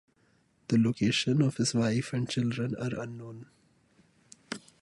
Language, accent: English, India and South Asia (India, Pakistan, Sri Lanka)